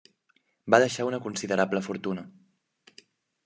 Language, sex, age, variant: Catalan, male, 19-29, Central